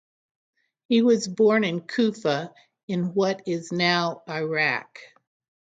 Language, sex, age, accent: English, female, 60-69, United States English